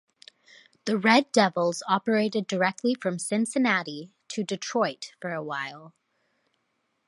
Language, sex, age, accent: English, female, 19-29, United States English